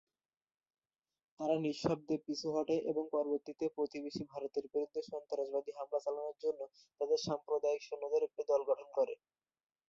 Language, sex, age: Bengali, male, under 19